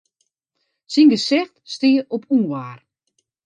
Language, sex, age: Western Frisian, female, 40-49